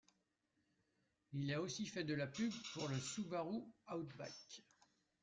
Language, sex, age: French, male, 40-49